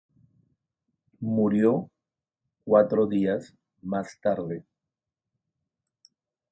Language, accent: Spanish, Andino-Pacífico: Colombia, Perú, Ecuador, oeste de Bolivia y Venezuela andina